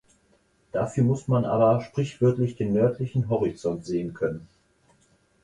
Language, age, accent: German, 30-39, Deutschland Deutsch